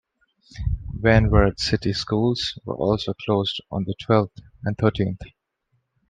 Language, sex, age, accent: English, male, 19-29, India and South Asia (India, Pakistan, Sri Lanka)